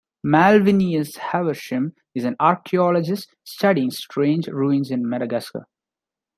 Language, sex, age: English, male, 19-29